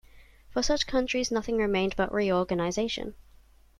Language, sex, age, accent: English, female, under 19, England English